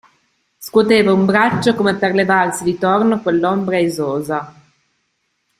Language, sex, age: Italian, female, 30-39